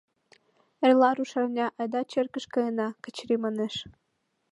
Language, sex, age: Mari, female, under 19